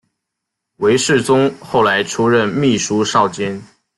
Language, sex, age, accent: Chinese, male, 19-29, 出生地：浙江省